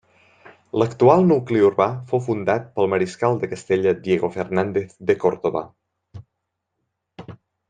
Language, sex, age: Catalan, male, 19-29